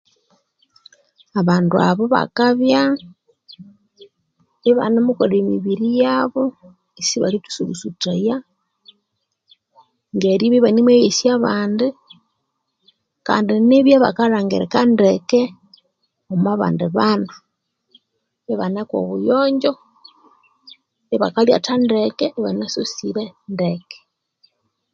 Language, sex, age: Konzo, female, 40-49